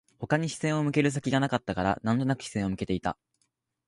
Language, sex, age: Japanese, male, 19-29